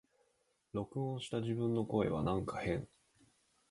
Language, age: Japanese, 30-39